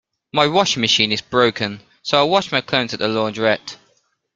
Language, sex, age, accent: English, male, under 19, England English